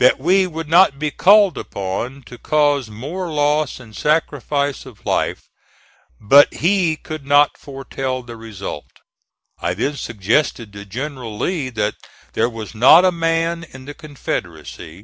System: none